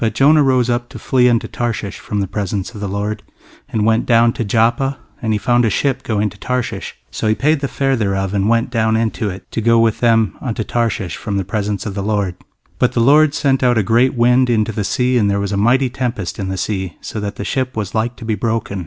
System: none